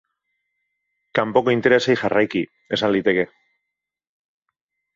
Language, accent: Basque, Mendebalekoa (Araba, Bizkaia, Gipuzkoako mendebaleko herri batzuk)